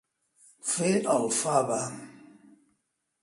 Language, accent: Catalan, Barceloní